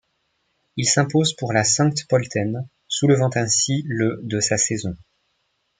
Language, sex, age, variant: French, male, 19-29, Français de métropole